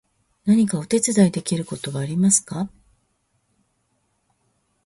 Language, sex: Japanese, female